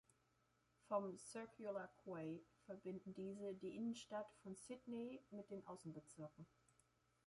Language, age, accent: German, 30-39, Deutschland Deutsch